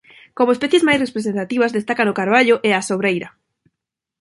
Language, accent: Galician, Neofalante